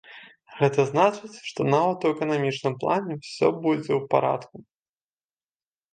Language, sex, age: Belarusian, male, 19-29